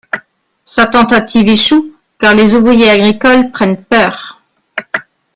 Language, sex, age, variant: French, female, 50-59, Français de métropole